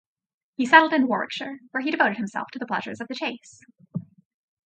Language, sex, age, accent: English, female, 19-29, United States English